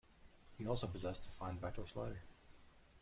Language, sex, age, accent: English, male, 19-29, United States English